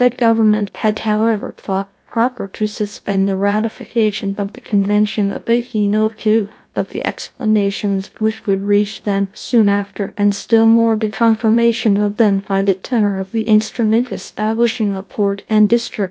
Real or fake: fake